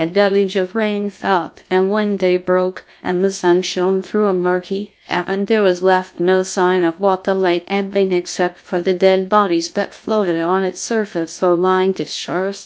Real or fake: fake